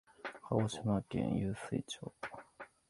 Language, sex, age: Japanese, male, 19-29